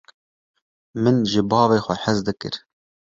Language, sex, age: Kurdish, male, 19-29